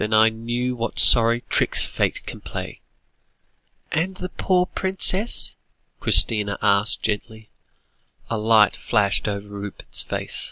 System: none